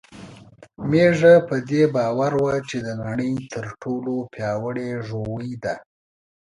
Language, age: Pashto, 19-29